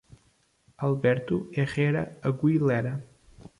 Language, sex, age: Portuguese, male, 19-29